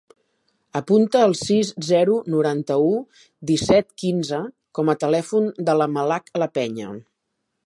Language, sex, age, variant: Catalan, female, 50-59, Central